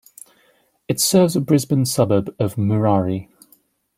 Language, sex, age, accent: English, male, 19-29, England English